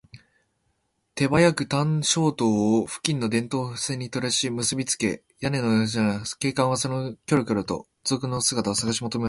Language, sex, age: Japanese, male, 19-29